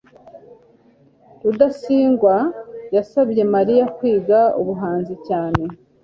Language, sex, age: Kinyarwanda, female, 40-49